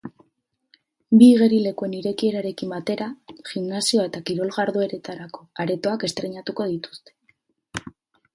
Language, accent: Basque, Erdialdekoa edo Nafarra (Gipuzkoa, Nafarroa)